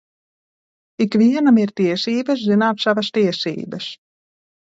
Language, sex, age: Latvian, female, 30-39